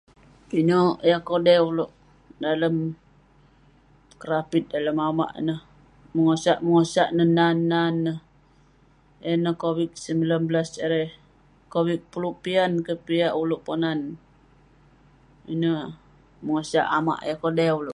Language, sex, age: Western Penan, female, 19-29